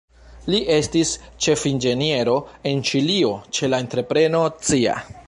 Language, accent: Esperanto, Internacia